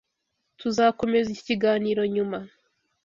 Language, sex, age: Kinyarwanda, female, 19-29